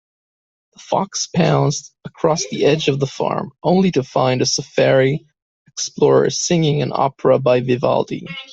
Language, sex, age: English, male, 30-39